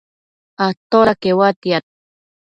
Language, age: Matsés, 30-39